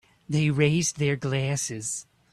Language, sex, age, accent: English, male, 30-39, United States English